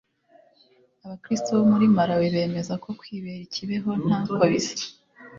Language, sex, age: Kinyarwanda, female, 19-29